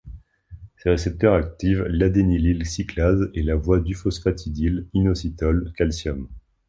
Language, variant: French, Français de métropole